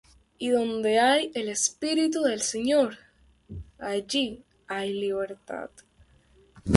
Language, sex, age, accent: Spanish, female, under 19, Caribe: Cuba, Venezuela, Puerto Rico, República Dominicana, Panamá, Colombia caribeña, México caribeño, Costa del golfo de México